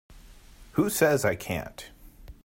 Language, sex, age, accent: English, male, 30-39, United States English